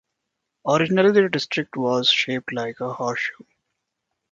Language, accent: English, India and South Asia (India, Pakistan, Sri Lanka)